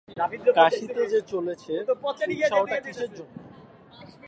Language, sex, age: Bengali, male, 19-29